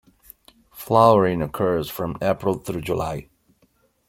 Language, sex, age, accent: English, male, 40-49, United States English